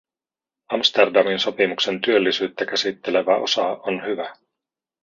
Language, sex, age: Finnish, male, 40-49